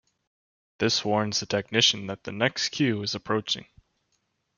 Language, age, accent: English, 19-29, United States English